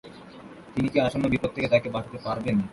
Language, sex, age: Bengali, male, under 19